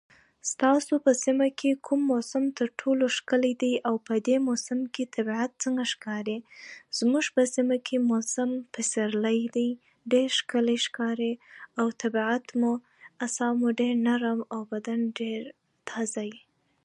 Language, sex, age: Pashto, female, 19-29